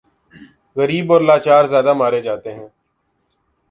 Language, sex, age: Urdu, male, 19-29